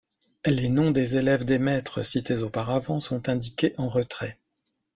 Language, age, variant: French, 40-49, Français de métropole